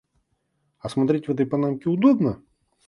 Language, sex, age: Russian, male, 40-49